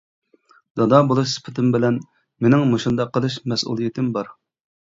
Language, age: Uyghur, 19-29